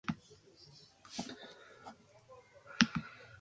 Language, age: Basque, under 19